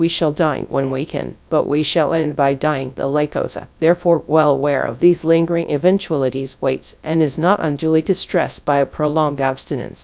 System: TTS, GradTTS